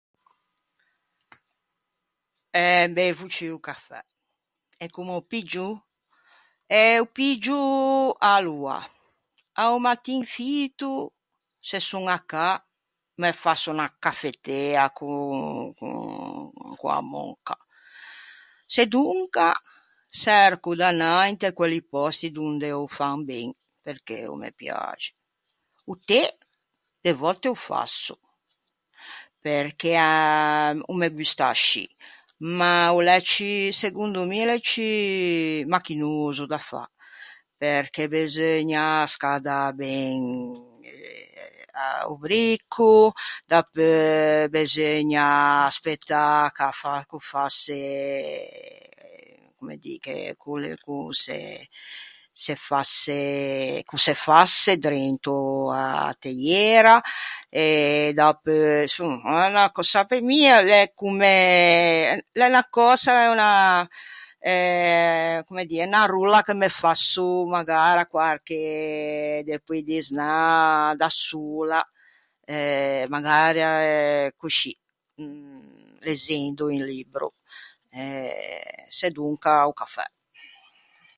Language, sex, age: Ligurian, female, 60-69